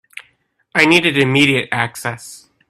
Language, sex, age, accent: English, male, 19-29, United States English